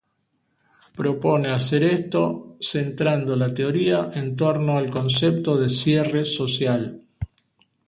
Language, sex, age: Spanish, male, 70-79